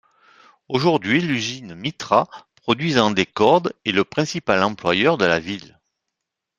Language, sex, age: French, male, 50-59